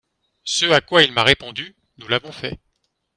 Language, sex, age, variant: French, male, 40-49, Français de métropole